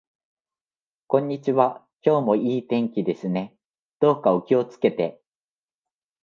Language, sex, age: Japanese, male, 19-29